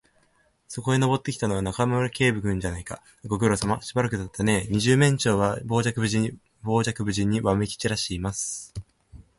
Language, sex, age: Japanese, male, 19-29